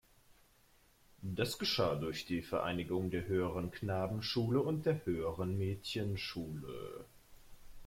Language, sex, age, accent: German, male, 19-29, Deutschland Deutsch